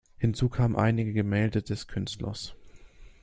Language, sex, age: German, male, 19-29